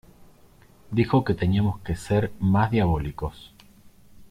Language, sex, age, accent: Spanish, male, 30-39, Rioplatense: Argentina, Uruguay, este de Bolivia, Paraguay